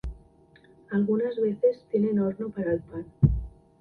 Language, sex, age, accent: Spanish, female, under 19, España: Norte peninsular (Asturias, Castilla y León, Cantabria, País Vasco, Navarra, Aragón, La Rioja, Guadalajara, Cuenca)